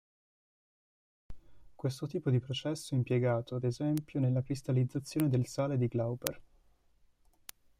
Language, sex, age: Italian, male, 19-29